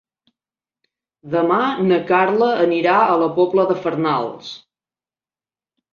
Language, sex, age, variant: Catalan, female, 40-49, Septentrional